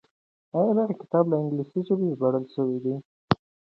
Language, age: Pashto, 19-29